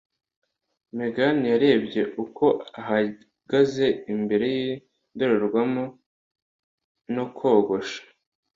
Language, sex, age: Kinyarwanda, male, under 19